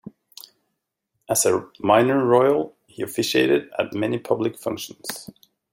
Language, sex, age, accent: English, male, 40-49, United States English